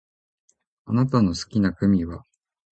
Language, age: Japanese, 50-59